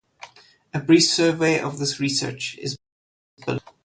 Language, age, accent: English, 30-39, Southern African (South Africa, Zimbabwe, Namibia)